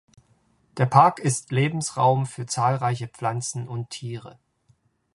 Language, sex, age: German, male, 40-49